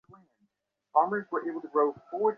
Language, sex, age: Bengali, male, 19-29